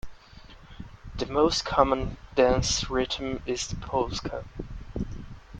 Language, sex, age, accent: English, male, 19-29, United States English